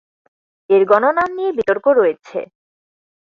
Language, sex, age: Bengali, female, 19-29